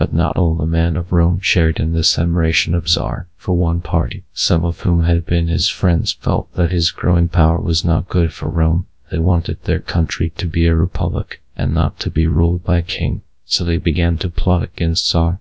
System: TTS, GradTTS